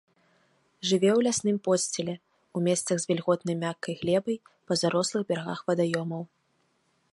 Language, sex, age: Belarusian, female, 19-29